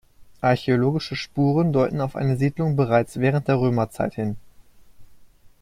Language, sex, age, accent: German, male, 19-29, Deutschland Deutsch